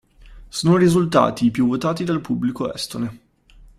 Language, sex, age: Italian, male, 19-29